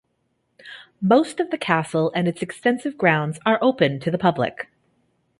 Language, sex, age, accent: English, female, 30-39, Canadian English